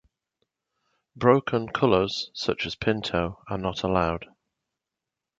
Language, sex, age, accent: English, male, 40-49, England English